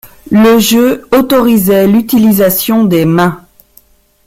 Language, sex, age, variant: French, female, 50-59, Français de métropole